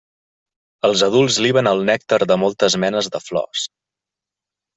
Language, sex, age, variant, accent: Catalan, male, 30-39, Central, central